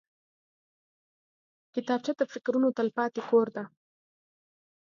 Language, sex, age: Pashto, female, under 19